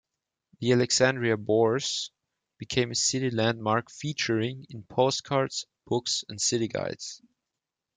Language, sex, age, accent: English, male, 19-29, United States English